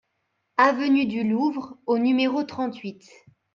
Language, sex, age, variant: French, male, 30-39, Français de métropole